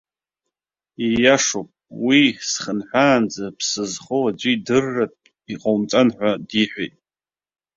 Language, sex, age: Abkhazian, male, 30-39